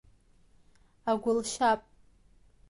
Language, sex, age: Abkhazian, female, under 19